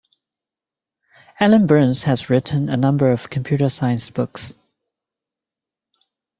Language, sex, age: English, male, 30-39